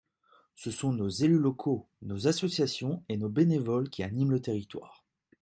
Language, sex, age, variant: French, male, 30-39, Français de métropole